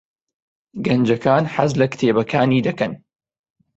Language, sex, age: Central Kurdish, male, 19-29